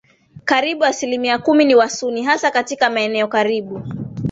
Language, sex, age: Swahili, female, 19-29